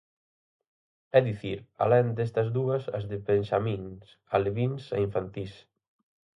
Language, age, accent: Galician, 19-29, Atlántico (seseo e gheada)